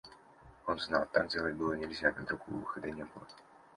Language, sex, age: Russian, male, 19-29